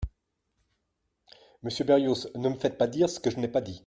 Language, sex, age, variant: French, male, 50-59, Français de métropole